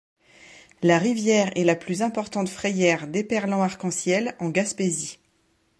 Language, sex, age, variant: French, female, 30-39, Français de métropole